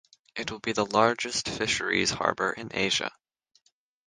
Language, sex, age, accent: English, male, under 19, United States English; Canadian English